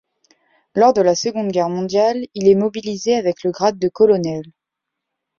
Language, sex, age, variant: French, female, 19-29, Français de métropole